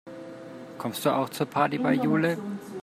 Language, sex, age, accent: German, male, 30-39, Deutschland Deutsch